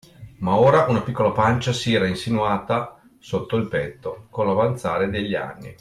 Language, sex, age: Italian, male, 50-59